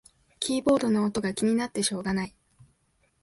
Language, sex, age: Japanese, female, 19-29